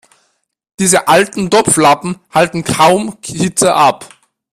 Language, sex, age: German, male, under 19